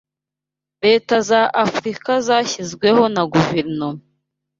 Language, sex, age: Kinyarwanda, female, 19-29